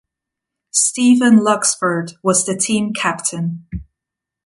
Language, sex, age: English, female, 19-29